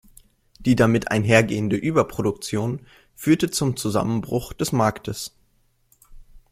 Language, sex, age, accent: German, male, 19-29, Deutschland Deutsch